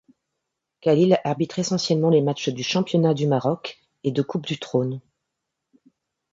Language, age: French, 40-49